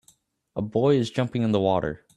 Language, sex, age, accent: English, male, 19-29, United States English